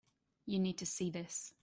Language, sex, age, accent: English, female, 19-29, England English